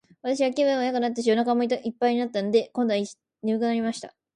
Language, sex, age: Japanese, female, under 19